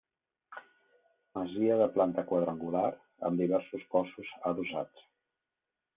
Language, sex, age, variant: Catalan, male, 40-49, Central